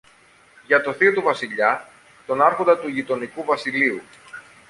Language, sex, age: Greek, male, 40-49